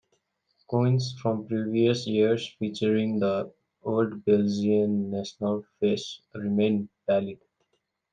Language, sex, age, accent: English, male, 19-29, India and South Asia (India, Pakistan, Sri Lanka)